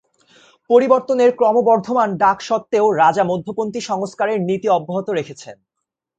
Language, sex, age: Bengali, male, 19-29